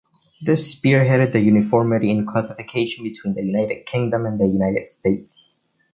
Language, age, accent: English, 90+, United States English